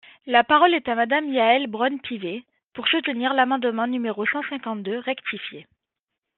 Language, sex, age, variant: French, male, 19-29, Français de métropole